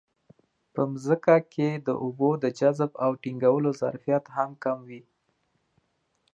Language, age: Pashto, 30-39